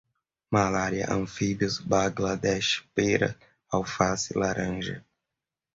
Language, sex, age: Portuguese, male, 30-39